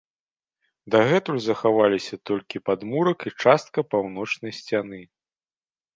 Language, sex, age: Belarusian, male, 40-49